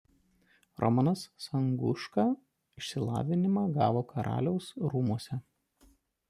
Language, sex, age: Lithuanian, male, 30-39